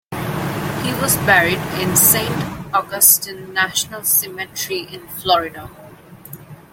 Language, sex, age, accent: English, female, 19-29, India and South Asia (India, Pakistan, Sri Lanka)